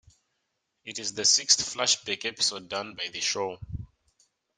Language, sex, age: English, male, 19-29